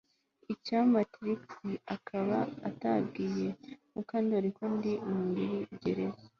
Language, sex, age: Kinyarwanda, female, 19-29